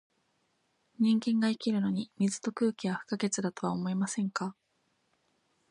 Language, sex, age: Japanese, female, 19-29